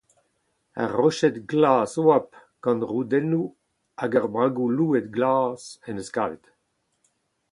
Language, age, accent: Breton, 70-79, Leoneg